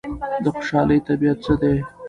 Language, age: Pashto, 19-29